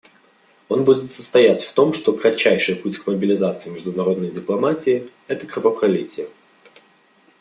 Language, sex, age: Russian, male, 19-29